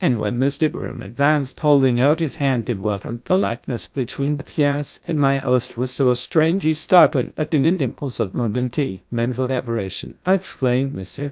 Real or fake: fake